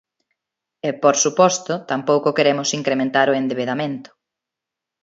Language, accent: Galician, Neofalante